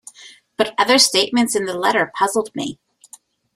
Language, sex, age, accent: English, female, 40-49, United States English